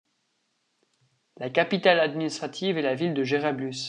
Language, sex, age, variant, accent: French, male, under 19, Français d'Europe, Français de Suisse